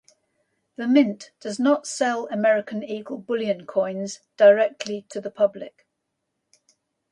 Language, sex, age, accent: English, female, 60-69, England English